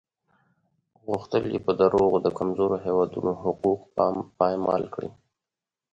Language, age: Pashto, 40-49